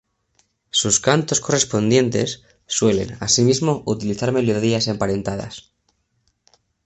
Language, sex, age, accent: Spanish, male, 19-29, España: Centro-Sur peninsular (Madrid, Toledo, Castilla-La Mancha)